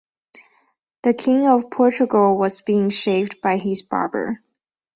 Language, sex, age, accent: English, female, 19-29, United States English